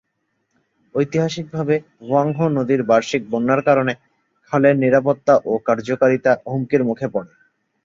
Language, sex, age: Bengali, male, 19-29